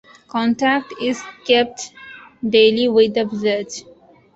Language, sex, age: English, female, under 19